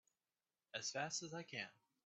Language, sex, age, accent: English, male, 19-29, United States English